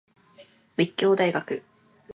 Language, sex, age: Japanese, female, 19-29